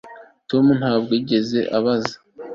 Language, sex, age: Kinyarwanda, male, 19-29